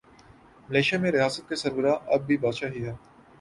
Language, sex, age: Urdu, male, 19-29